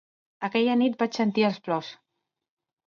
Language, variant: Catalan, Central